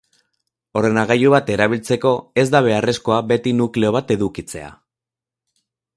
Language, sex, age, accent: Basque, male, 19-29, Mendebalekoa (Araba, Bizkaia, Gipuzkoako mendebaleko herri batzuk)